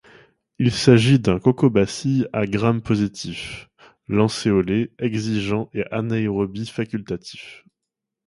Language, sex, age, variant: French, male, 30-39, Français de métropole